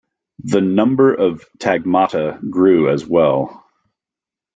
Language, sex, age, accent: English, male, 50-59, United States English